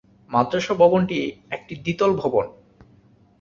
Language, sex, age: Bengali, male, 30-39